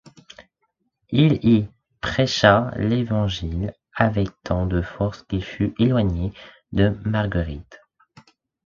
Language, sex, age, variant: French, male, under 19, Français de métropole